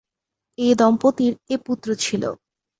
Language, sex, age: Bengali, female, under 19